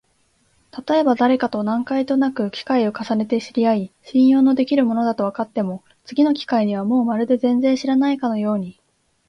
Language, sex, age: Japanese, female, 19-29